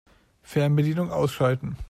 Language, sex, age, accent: German, male, 19-29, Deutschland Deutsch